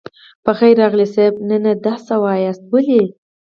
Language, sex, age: Pashto, female, 19-29